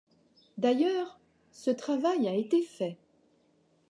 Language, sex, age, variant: French, female, 50-59, Français de métropole